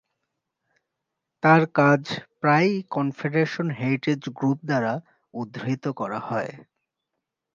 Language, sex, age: Bengali, male, 19-29